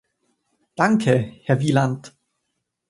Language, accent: German, Österreichisches Deutsch